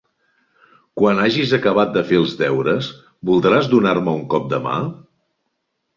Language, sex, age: Catalan, male, 60-69